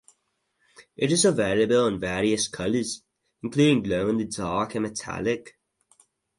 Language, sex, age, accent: English, male, under 19, United States English